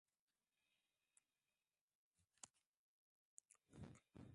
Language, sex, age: Swahili, female, 19-29